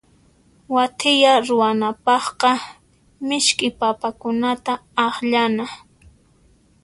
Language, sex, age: Puno Quechua, female, 19-29